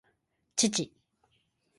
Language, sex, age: Japanese, female, 30-39